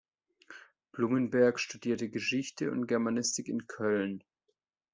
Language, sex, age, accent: German, male, 30-39, Deutschland Deutsch